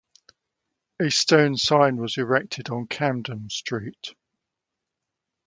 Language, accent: English, England English